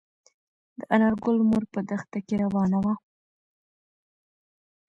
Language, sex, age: Pashto, female, 19-29